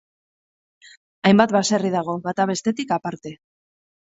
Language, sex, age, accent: Basque, female, 30-39, Mendebalekoa (Araba, Bizkaia, Gipuzkoako mendebaleko herri batzuk)